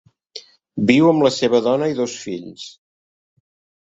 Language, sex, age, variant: Catalan, male, 60-69, Central